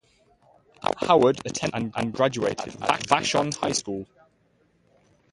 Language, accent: English, England English